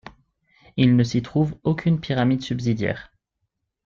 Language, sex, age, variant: French, male, 19-29, Français de métropole